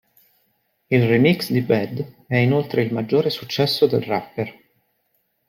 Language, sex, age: Italian, male, 30-39